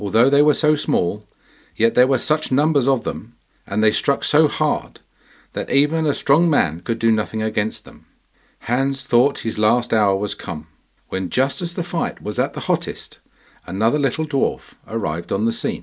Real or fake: real